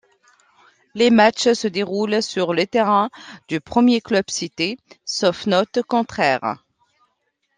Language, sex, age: French, female, 40-49